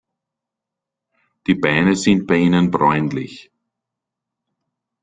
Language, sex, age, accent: German, male, 50-59, Österreichisches Deutsch